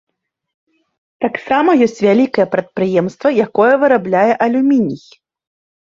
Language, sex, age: Belarusian, female, 30-39